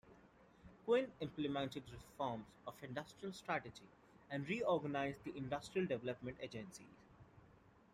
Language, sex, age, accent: English, male, 19-29, India and South Asia (India, Pakistan, Sri Lanka)